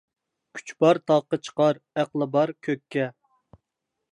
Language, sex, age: Uyghur, male, 19-29